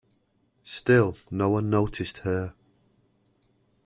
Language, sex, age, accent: English, male, 40-49, England English